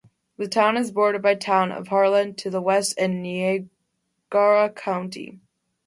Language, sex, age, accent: English, female, under 19, United States English